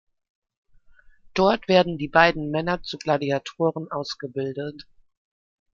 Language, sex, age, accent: German, female, 30-39, Deutschland Deutsch